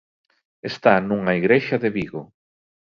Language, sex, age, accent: Galician, male, 30-39, Normativo (estándar)